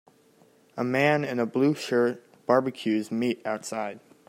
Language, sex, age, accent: English, male, under 19, United States English